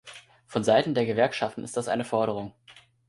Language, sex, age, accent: German, male, 19-29, Deutschland Deutsch